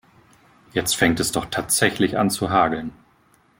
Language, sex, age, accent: German, male, 30-39, Deutschland Deutsch